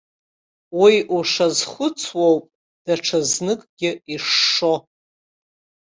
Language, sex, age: Abkhazian, female, 60-69